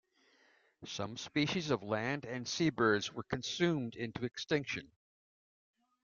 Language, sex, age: English, male, 60-69